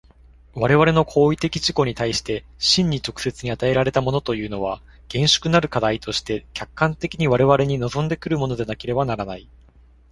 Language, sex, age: Japanese, male, 19-29